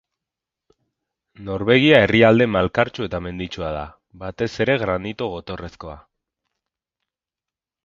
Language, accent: Basque, Mendebalekoa (Araba, Bizkaia, Gipuzkoako mendebaleko herri batzuk)